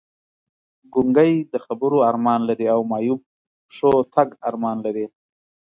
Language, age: Pashto, 30-39